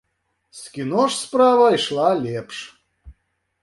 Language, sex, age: Belarusian, male, 40-49